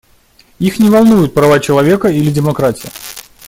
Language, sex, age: Russian, male, 30-39